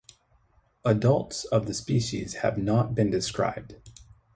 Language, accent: English, United States English